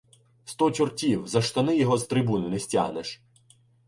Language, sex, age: Ukrainian, male, 19-29